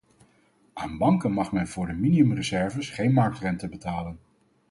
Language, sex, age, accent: Dutch, male, 40-49, Nederlands Nederlands